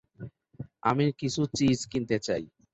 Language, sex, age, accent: Bengali, male, 19-29, Native; শুদ্ধ